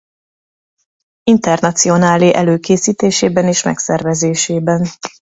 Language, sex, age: Hungarian, female, 30-39